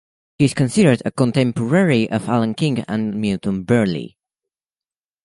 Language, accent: English, United States English